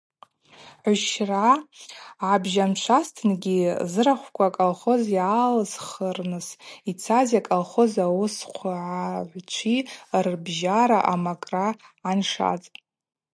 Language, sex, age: Abaza, female, 30-39